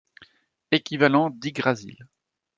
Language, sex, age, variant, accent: French, male, 30-39, Français d'Europe, Français de Belgique